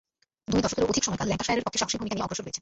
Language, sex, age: Bengali, female, 19-29